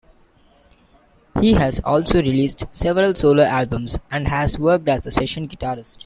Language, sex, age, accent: English, male, 19-29, India and South Asia (India, Pakistan, Sri Lanka)